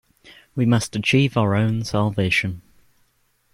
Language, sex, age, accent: English, male, under 19, England English